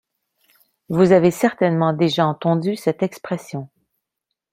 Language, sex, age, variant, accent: French, female, 40-49, Français d'Amérique du Nord, Français du Canada